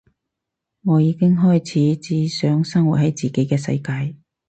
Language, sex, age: Cantonese, female, 30-39